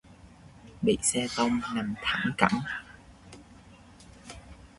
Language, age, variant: Vietnamese, 19-29, Sài Gòn